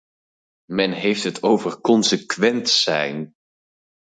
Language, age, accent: Dutch, 30-39, Nederlands Nederlands